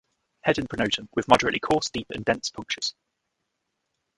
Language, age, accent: English, 19-29, England English